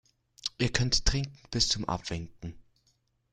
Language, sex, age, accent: German, male, under 19, Schweizerdeutsch